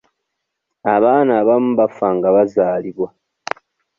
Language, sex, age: Ganda, male, 30-39